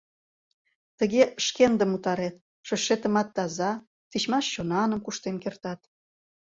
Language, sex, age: Mari, female, 30-39